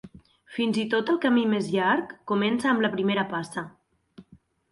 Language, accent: Catalan, valencià